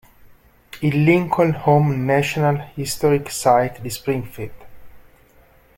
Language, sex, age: Italian, male, 40-49